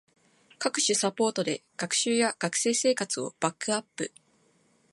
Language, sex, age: Japanese, female, 19-29